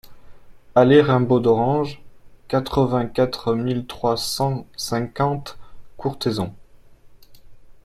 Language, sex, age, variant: French, male, 30-39, Français de métropole